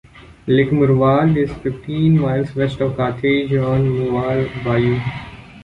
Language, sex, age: English, male, under 19